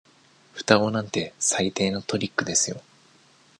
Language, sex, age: Japanese, male, under 19